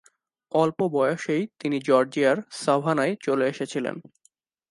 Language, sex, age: Bengali, male, 19-29